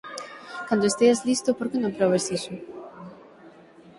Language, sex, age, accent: Galician, female, 19-29, Atlántico (seseo e gheada); Normativo (estándar)